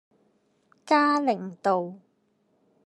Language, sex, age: Cantonese, female, 30-39